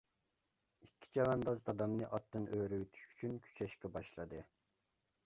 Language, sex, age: Uyghur, male, 19-29